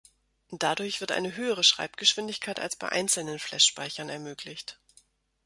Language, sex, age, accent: German, female, 40-49, Deutschland Deutsch